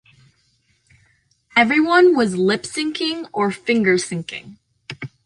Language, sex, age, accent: English, female, under 19, United States English